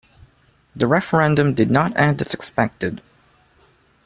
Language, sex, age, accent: English, male, under 19, Filipino